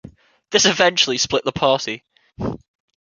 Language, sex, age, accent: English, male, 19-29, England English